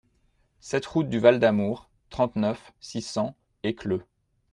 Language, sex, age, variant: French, male, 40-49, Français de métropole